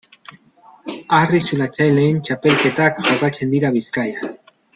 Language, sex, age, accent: Basque, male, 30-39, Mendebalekoa (Araba, Bizkaia, Gipuzkoako mendebaleko herri batzuk)